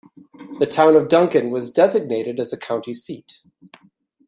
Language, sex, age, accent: English, male, 40-49, United States English